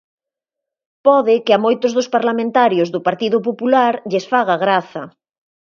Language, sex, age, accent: Galician, female, 40-49, Normativo (estándar)